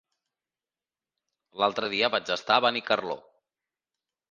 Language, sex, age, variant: Catalan, male, 19-29, Central